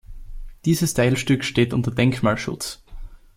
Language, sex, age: German, male, under 19